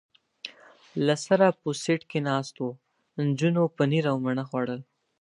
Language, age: Pashto, under 19